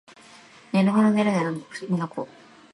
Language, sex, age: Japanese, female, 19-29